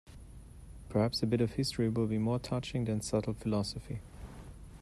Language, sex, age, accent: English, male, 40-49, England English